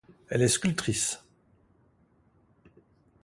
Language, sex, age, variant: French, male, 60-69, Français de métropole